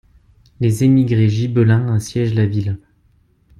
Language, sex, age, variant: French, male, 19-29, Français de métropole